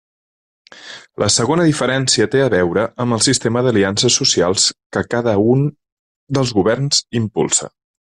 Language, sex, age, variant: Catalan, male, 30-39, Central